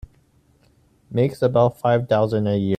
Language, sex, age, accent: English, male, 19-29, United States English